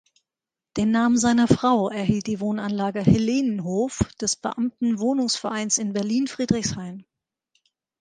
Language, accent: German, Deutschland Deutsch